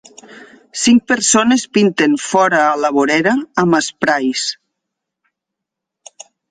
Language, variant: Catalan, Septentrional